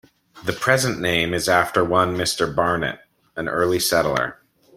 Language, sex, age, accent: English, male, 40-49, United States English